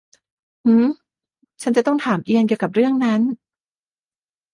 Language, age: Thai, 19-29